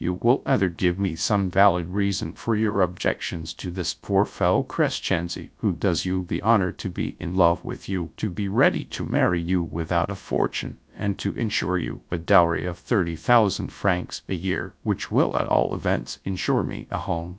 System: TTS, GradTTS